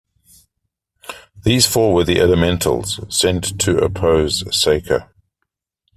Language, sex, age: English, male, 50-59